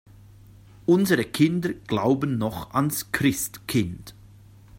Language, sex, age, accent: German, male, 30-39, Schweizerdeutsch